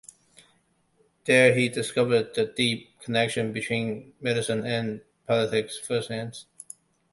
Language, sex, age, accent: English, male, 19-29, Hong Kong English